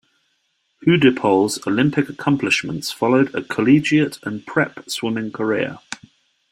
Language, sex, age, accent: English, male, 30-39, England English